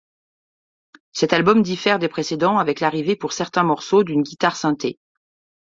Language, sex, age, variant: French, female, 40-49, Français de métropole